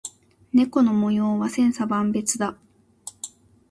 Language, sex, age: Japanese, female, 19-29